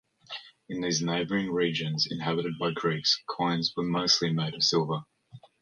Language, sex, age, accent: English, male, 19-29, Australian English